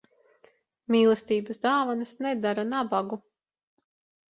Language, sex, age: Latvian, female, 19-29